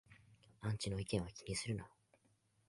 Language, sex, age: Japanese, male, 19-29